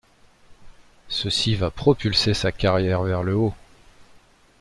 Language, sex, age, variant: French, male, 40-49, Français de métropole